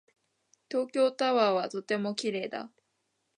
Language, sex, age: Japanese, female, 19-29